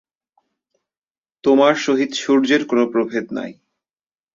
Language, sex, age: Bengali, male, 19-29